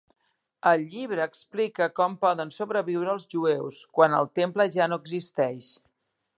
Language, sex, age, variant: Catalan, female, 50-59, Central